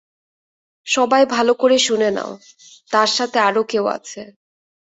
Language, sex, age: Bengali, female, 19-29